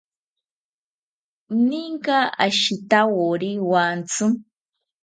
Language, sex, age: South Ucayali Ashéninka, female, 40-49